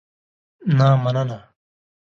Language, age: Pashto, 30-39